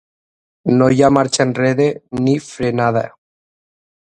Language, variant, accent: Catalan, Nord-Occidental, septentrional